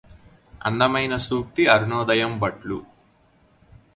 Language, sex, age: Telugu, male, 19-29